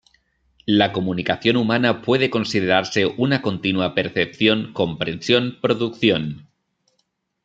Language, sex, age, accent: Spanish, male, 30-39, España: Norte peninsular (Asturias, Castilla y León, Cantabria, País Vasco, Navarra, Aragón, La Rioja, Guadalajara, Cuenca)